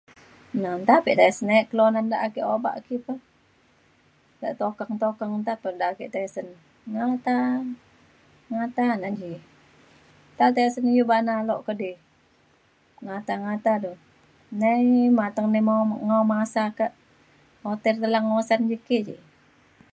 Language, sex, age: Mainstream Kenyah, female, 40-49